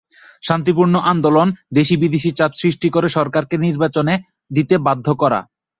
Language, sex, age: Bengali, male, 19-29